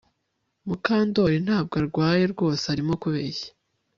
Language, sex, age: Kinyarwanda, female, 19-29